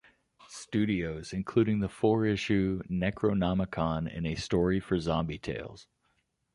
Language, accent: English, United States English